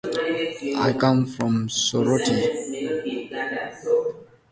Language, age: English, 19-29